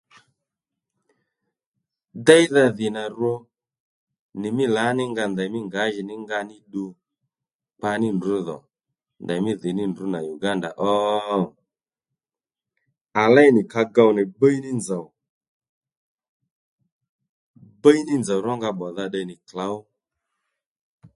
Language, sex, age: Lendu, male, 30-39